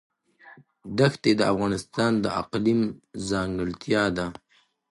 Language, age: Pashto, 19-29